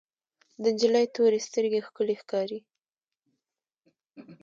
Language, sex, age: Pashto, female, 19-29